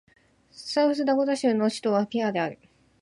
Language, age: Japanese, 19-29